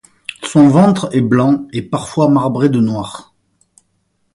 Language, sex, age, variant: French, male, 50-59, Français de métropole